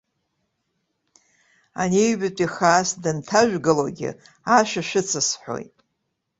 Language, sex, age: Abkhazian, female, 60-69